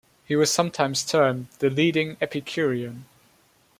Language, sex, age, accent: English, male, 19-29, England English